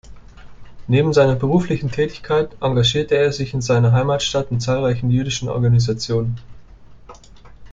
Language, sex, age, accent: German, male, 19-29, Deutschland Deutsch